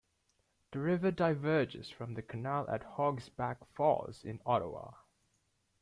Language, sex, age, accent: English, male, 19-29, Australian English